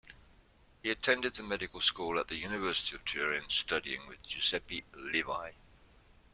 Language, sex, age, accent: English, male, 60-69, England English